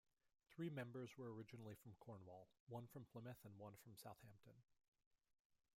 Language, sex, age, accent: English, male, 30-39, United States English